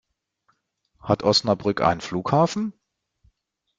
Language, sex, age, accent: German, male, 50-59, Deutschland Deutsch